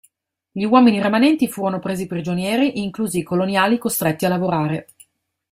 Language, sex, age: Italian, female, 40-49